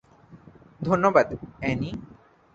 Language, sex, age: Bengali, male, 19-29